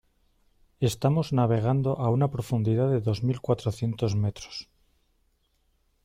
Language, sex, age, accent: Spanish, male, 40-49, España: Norte peninsular (Asturias, Castilla y León, Cantabria, País Vasco, Navarra, Aragón, La Rioja, Guadalajara, Cuenca)